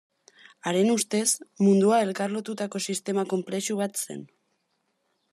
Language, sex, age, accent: Basque, female, 19-29, Mendebalekoa (Araba, Bizkaia, Gipuzkoako mendebaleko herri batzuk)